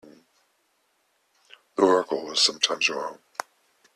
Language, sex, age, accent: English, male, 50-59, England English